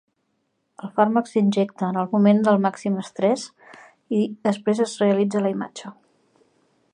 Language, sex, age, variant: Catalan, female, 40-49, Central